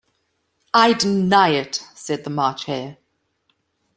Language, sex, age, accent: English, female, 30-39, Southern African (South Africa, Zimbabwe, Namibia)